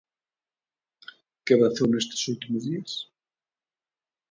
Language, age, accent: Galician, 50-59, Central (gheada)